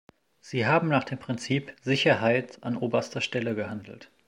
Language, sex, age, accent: German, male, 19-29, Deutschland Deutsch